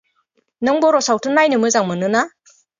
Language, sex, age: Bodo, female, 40-49